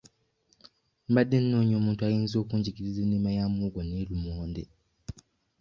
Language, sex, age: Ganda, male, 19-29